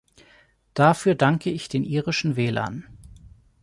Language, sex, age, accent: German, male, 40-49, Deutschland Deutsch